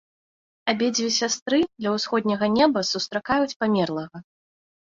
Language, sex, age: Belarusian, female, 19-29